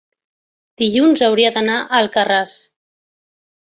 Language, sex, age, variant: Catalan, female, 30-39, Central